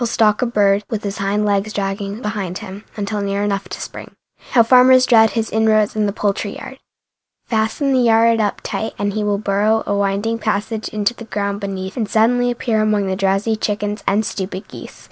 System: none